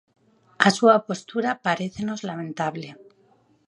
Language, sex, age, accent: Galician, female, 30-39, Normativo (estándar)